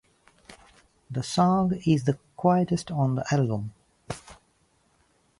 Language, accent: English, India and South Asia (India, Pakistan, Sri Lanka)